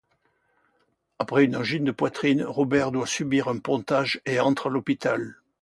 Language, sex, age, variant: French, male, 80-89, Français de métropole